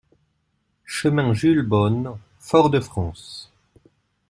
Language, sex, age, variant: French, male, 19-29, Français de métropole